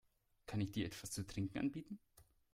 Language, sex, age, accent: German, male, 19-29, Deutschland Deutsch